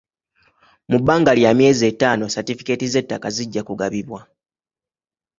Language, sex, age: Ganda, male, 19-29